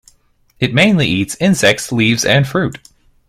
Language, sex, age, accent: English, male, 19-29, United States English